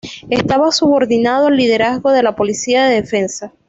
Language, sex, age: Spanish, female, 19-29